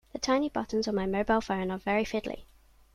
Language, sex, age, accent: English, female, under 19, England English